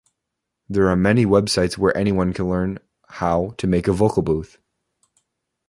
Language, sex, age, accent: English, male, 19-29, United States English